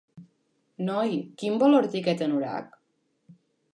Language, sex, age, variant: Catalan, female, under 19, Central